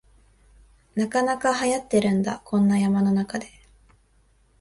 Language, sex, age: Japanese, female, 19-29